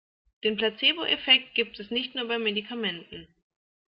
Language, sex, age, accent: German, female, 19-29, Deutschland Deutsch